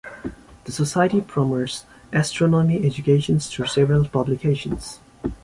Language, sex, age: English, male, 19-29